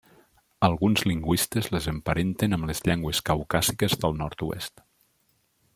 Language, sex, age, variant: Catalan, male, 40-49, Central